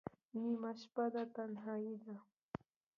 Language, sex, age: Pashto, female, under 19